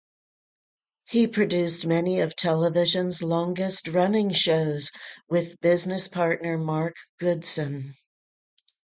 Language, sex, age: English, female, 70-79